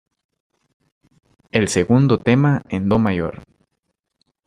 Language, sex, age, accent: Spanish, male, under 19, América central